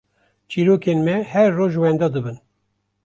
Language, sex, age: Kurdish, male, 50-59